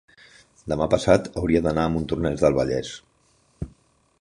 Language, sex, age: Catalan, male, 50-59